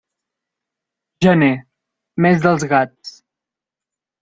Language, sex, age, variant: Catalan, male, 19-29, Central